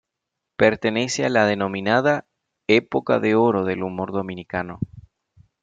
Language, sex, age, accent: Spanish, male, 30-39, Caribe: Cuba, Venezuela, Puerto Rico, República Dominicana, Panamá, Colombia caribeña, México caribeño, Costa del golfo de México